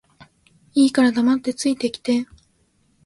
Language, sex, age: Japanese, female, under 19